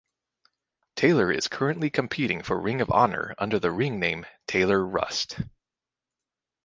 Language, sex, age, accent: English, male, 19-29, United States English